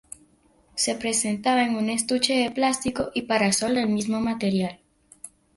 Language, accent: Spanish, Caribe: Cuba, Venezuela, Puerto Rico, República Dominicana, Panamá, Colombia caribeña, México caribeño, Costa del golfo de México